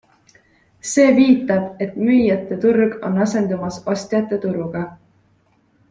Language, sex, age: Estonian, female, 19-29